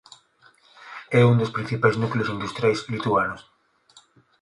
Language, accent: Galician, Normativo (estándar)